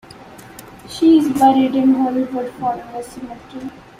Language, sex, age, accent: English, female, under 19, India and South Asia (India, Pakistan, Sri Lanka)